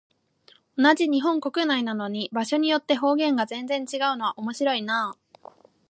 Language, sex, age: Japanese, female, 19-29